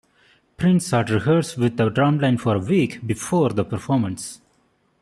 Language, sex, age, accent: English, male, 19-29, India and South Asia (India, Pakistan, Sri Lanka)